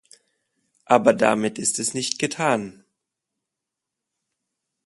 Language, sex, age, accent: German, male, 30-39, Deutschland Deutsch